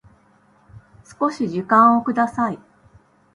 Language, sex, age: Japanese, female, 40-49